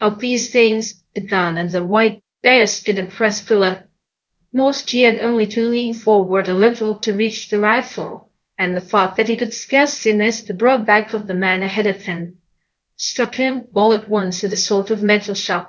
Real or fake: fake